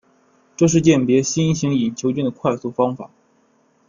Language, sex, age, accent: Chinese, male, 19-29, 出生地：山东省